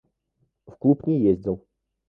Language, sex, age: Russian, male, 19-29